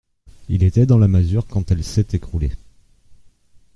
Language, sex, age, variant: French, male, 40-49, Français de métropole